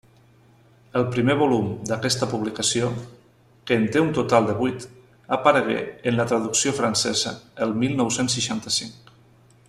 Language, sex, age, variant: Catalan, male, 40-49, Central